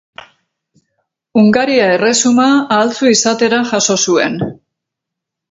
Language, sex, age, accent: Basque, female, 50-59, Mendebalekoa (Araba, Bizkaia, Gipuzkoako mendebaleko herri batzuk)